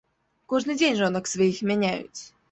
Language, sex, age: Belarusian, female, under 19